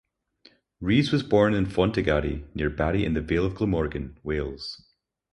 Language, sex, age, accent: English, male, 30-39, Scottish English